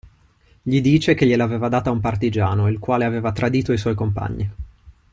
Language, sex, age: Italian, male, 30-39